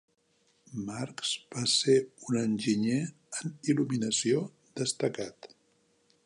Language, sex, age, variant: Catalan, male, 70-79, Central